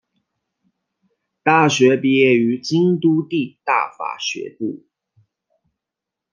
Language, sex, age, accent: Chinese, male, 19-29, 出生地：湖北省